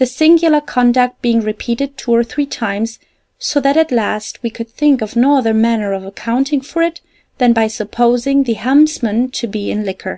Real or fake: real